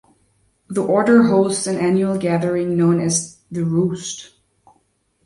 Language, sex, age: English, female, 19-29